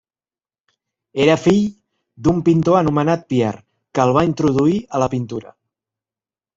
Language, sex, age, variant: Catalan, male, 40-49, Central